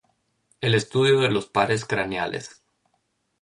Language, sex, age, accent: Spanish, male, 30-39, México